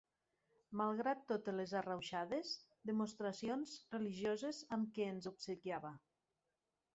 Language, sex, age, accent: Catalan, female, 40-49, Ebrenc